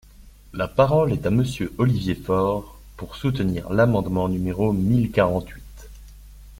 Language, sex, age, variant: French, male, 30-39, Français de métropole